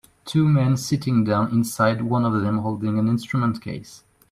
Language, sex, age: English, male, 19-29